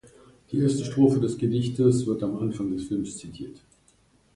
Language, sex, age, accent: German, male, 50-59, Deutschland Deutsch